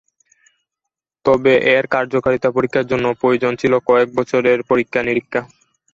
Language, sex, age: Bengali, male, 19-29